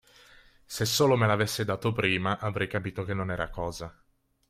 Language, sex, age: Italian, male, 19-29